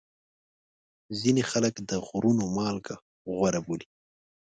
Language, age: Pashto, 19-29